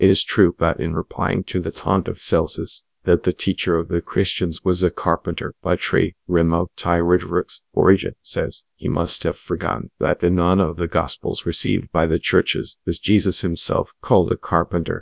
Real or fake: fake